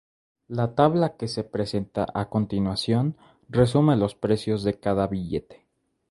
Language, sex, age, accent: Spanish, male, 19-29, México